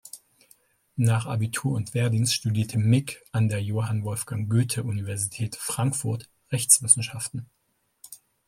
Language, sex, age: German, male, 30-39